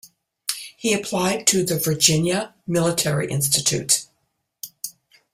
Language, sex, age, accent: English, female, 70-79, United States English